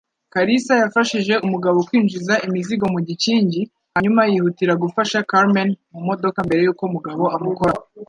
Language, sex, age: Kinyarwanda, male, 19-29